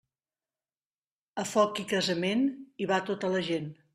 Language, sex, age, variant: Catalan, female, 40-49, Central